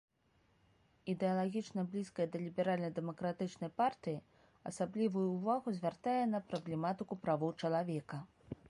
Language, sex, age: Belarusian, female, 30-39